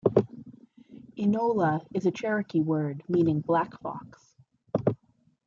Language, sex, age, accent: English, female, 30-39, United States English